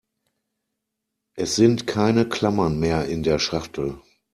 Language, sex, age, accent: German, male, 40-49, Deutschland Deutsch